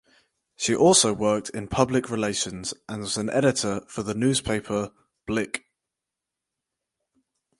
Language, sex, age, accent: English, male, 19-29, England English